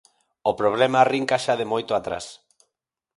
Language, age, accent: Galician, 40-49, Normativo (estándar)